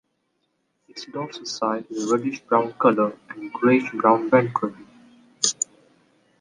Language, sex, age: English, male, under 19